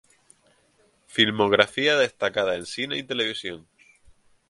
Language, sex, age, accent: Spanish, male, 19-29, España: Islas Canarias